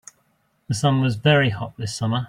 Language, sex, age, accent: English, male, 40-49, England English